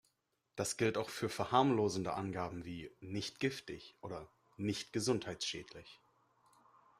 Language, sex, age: German, male, 19-29